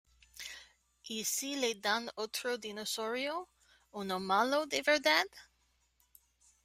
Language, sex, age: Spanish, female, 30-39